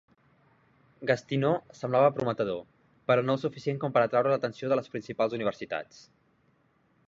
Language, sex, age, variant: Catalan, male, 19-29, Central